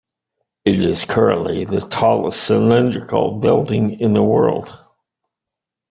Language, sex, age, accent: English, male, 60-69, United States English